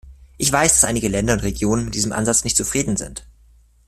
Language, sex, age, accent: German, male, under 19, Deutschland Deutsch